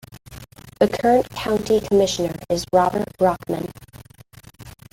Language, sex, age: English, female, 19-29